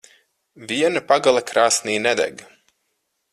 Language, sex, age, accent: Latvian, male, 30-39, Riga